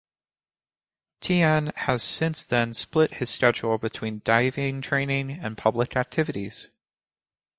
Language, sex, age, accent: English, male, 19-29, United States English